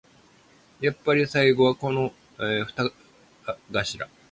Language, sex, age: Japanese, male, 70-79